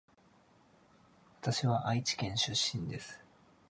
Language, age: Japanese, 30-39